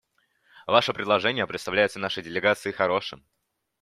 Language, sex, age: Russian, male, under 19